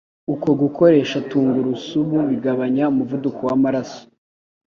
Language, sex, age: Kinyarwanda, male, under 19